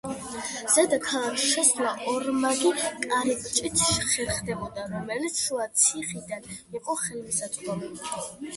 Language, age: Georgian, under 19